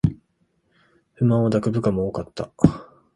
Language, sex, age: Japanese, male, 19-29